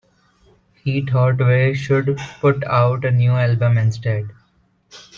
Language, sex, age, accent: English, male, 19-29, India and South Asia (India, Pakistan, Sri Lanka)